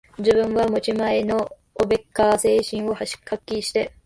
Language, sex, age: Japanese, female, under 19